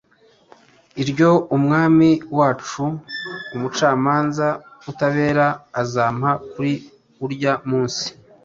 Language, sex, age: Kinyarwanda, male, 30-39